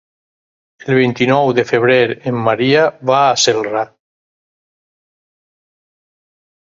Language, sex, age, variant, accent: Catalan, male, 50-59, Valencià meridional, valencià